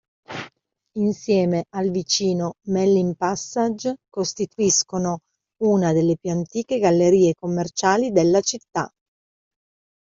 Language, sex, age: Italian, female, 30-39